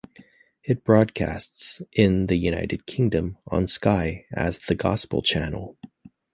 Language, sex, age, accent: English, male, 30-39, United States English